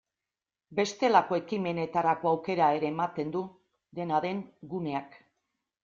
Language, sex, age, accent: Basque, female, 60-69, Erdialdekoa edo Nafarra (Gipuzkoa, Nafarroa)